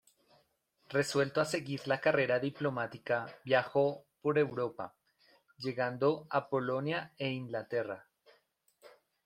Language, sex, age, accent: Spanish, male, 30-39, Andino-Pacífico: Colombia, Perú, Ecuador, oeste de Bolivia y Venezuela andina